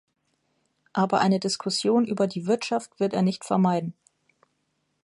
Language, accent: German, Deutschland Deutsch